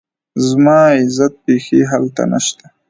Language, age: Pashto, 19-29